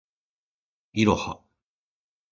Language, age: Japanese, 40-49